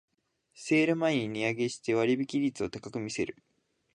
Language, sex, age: Japanese, male, 19-29